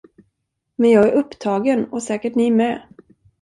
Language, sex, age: Swedish, female, 40-49